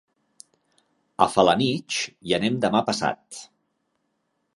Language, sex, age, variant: Catalan, male, 40-49, Central